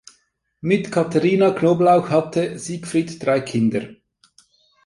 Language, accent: German, Schweizerdeutsch